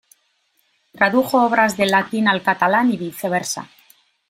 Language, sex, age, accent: Spanish, female, 40-49, España: Norte peninsular (Asturias, Castilla y León, Cantabria, País Vasco, Navarra, Aragón, La Rioja, Guadalajara, Cuenca)